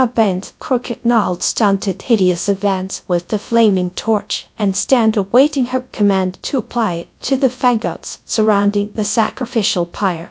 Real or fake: fake